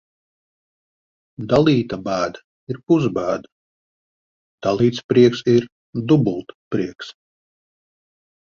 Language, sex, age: Latvian, male, 40-49